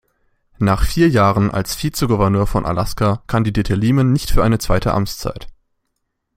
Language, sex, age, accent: German, male, 19-29, Deutschland Deutsch